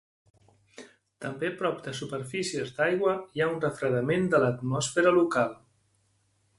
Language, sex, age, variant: Catalan, male, 40-49, Central